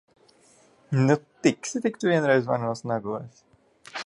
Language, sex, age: Latvian, male, 19-29